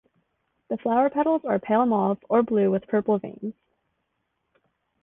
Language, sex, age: English, female, under 19